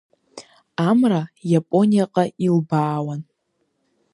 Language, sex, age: Abkhazian, female, under 19